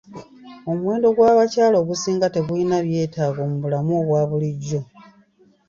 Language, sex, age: Ganda, female, 50-59